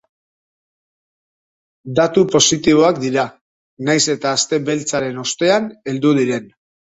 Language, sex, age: Basque, male, 40-49